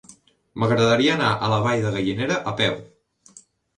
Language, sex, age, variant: Catalan, male, under 19, Central